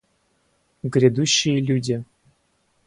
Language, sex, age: Russian, male, 19-29